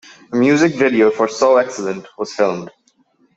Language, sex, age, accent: English, male, 19-29, England English